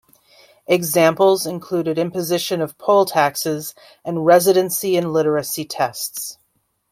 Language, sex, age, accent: English, female, 40-49, United States English